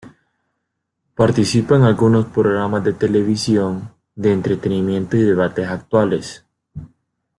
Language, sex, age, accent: Spanish, male, 19-29, América central